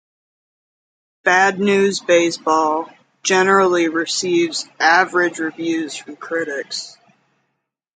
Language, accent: English, United States English